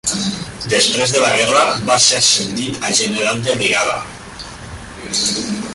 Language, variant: Catalan, Central